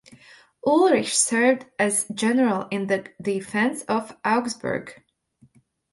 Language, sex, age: English, female, 30-39